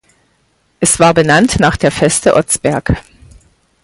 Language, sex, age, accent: German, female, 50-59, Deutschland Deutsch